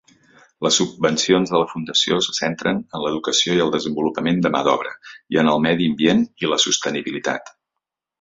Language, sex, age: Catalan, male, 40-49